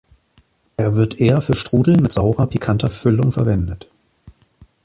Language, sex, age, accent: German, male, 40-49, Deutschland Deutsch